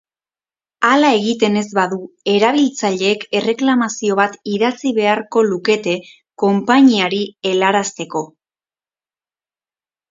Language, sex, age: Basque, female, 19-29